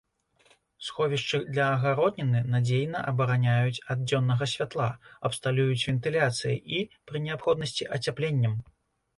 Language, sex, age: Belarusian, male, 30-39